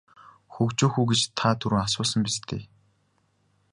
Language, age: Mongolian, 19-29